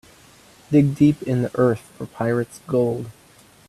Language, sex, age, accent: English, male, 19-29, United States English